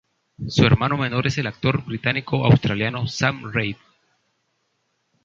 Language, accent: Spanish, América central